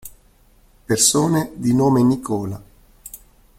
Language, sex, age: Italian, male, 60-69